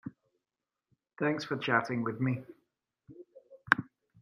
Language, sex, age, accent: English, male, 40-49, England English